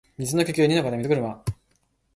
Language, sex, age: Japanese, male, 19-29